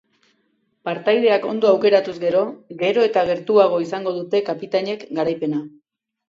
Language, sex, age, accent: Basque, female, 40-49, Erdialdekoa edo Nafarra (Gipuzkoa, Nafarroa)